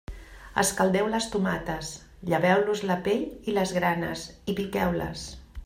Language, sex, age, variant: Catalan, female, 50-59, Central